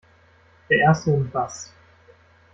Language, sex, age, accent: German, male, 19-29, Deutschland Deutsch